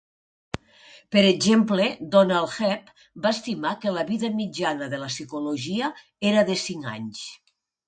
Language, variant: Catalan, Nord-Occidental